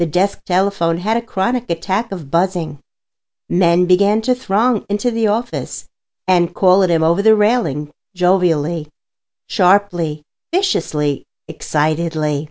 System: none